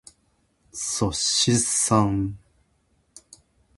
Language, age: Japanese, 60-69